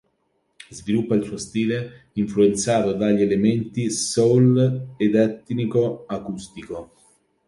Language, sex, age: Italian, male, 30-39